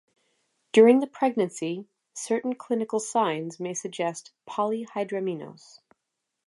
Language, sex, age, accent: English, female, 30-39, United States English